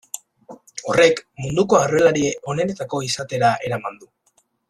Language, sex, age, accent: Basque, male, under 19, Erdialdekoa edo Nafarra (Gipuzkoa, Nafarroa)